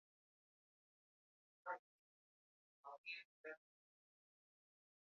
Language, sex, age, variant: Catalan, male, 50-59, Central